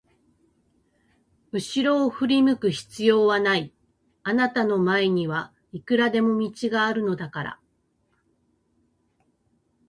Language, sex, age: Japanese, female, 50-59